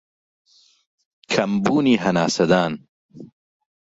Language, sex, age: Central Kurdish, male, 40-49